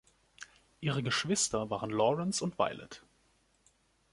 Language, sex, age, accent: German, male, 30-39, Deutschland Deutsch